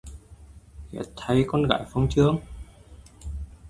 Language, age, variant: Vietnamese, 19-29, Hà Nội